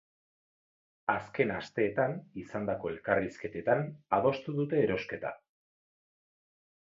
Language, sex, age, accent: Basque, male, 40-49, Erdialdekoa edo Nafarra (Gipuzkoa, Nafarroa)